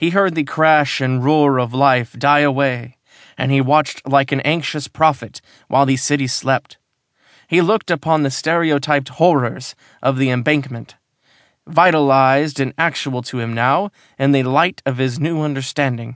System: none